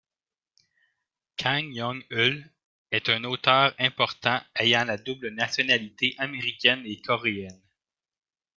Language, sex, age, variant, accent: French, male, 30-39, Français d'Amérique du Nord, Français du Canada